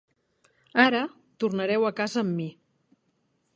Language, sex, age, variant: Catalan, female, 50-59, Central